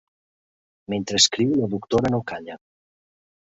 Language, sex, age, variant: Catalan, male, 50-59, Central